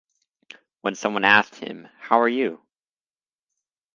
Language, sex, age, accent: English, male, 19-29, United States English